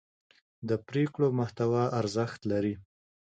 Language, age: Pashto, 19-29